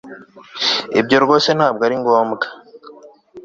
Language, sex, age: Kinyarwanda, male, 19-29